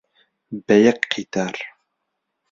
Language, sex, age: Central Kurdish, male, under 19